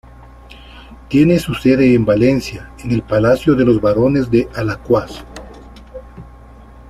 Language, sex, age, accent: Spanish, male, 40-49, Andino-Pacífico: Colombia, Perú, Ecuador, oeste de Bolivia y Venezuela andina